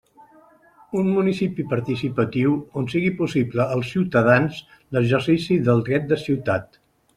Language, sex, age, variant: Catalan, male, 60-69, Central